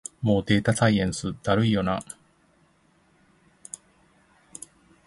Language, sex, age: Japanese, male, 40-49